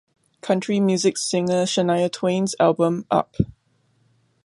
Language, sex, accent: English, female, Singaporean English